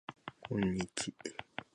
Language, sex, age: Japanese, male, under 19